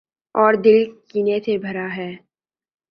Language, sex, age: Urdu, male, 19-29